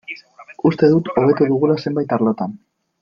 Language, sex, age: Basque, male, 19-29